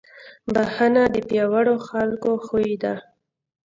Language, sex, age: Pashto, female, 19-29